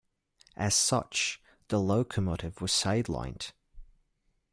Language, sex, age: English, male, 19-29